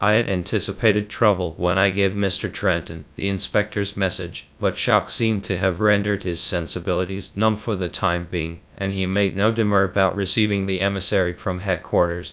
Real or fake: fake